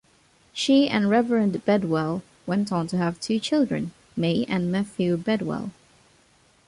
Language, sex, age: English, female, under 19